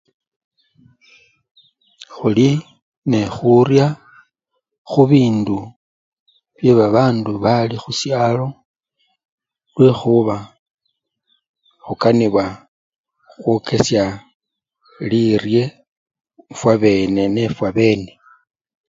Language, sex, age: Luyia, male, 40-49